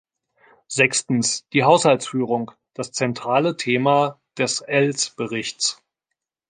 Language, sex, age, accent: German, male, 40-49, Deutschland Deutsch